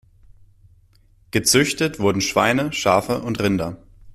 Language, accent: German, Deutschland Deutsch